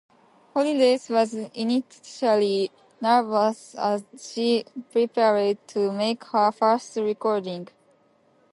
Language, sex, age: English, female, 19-29